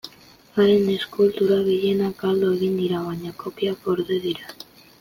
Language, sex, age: Basque, male, under 19